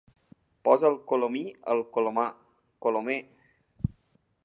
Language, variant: Catalan, Balear